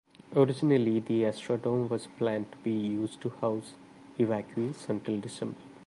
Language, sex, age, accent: English, male, 30-39, India and South Asia (India, Pakistan, Sri Lanka)